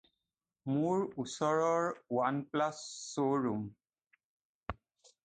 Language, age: Assamese, 40-49